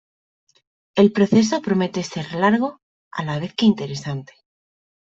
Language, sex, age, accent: Spanish, female, 19-29, España: Sur peninsular (Andalucia, Extremadura, Murcia)